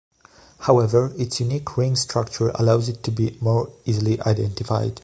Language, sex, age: English, male, 19-29